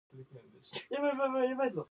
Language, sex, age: English, female, under 19